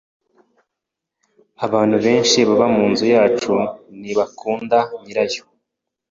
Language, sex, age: Kinyarwanda, male, 19-29